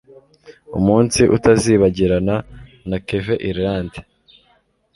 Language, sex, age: Kinyarwanda, male, 19-29